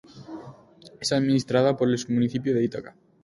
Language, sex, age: Spanish, male, 19-29